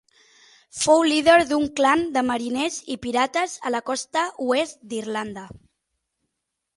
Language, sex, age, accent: Catalan, female, 19-29, nord-occidental; septentrional